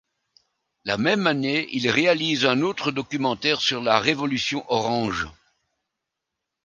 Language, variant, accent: French, Français d'Europe, Français de Belgique